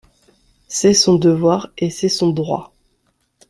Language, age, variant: French, 19-29, Français de métropole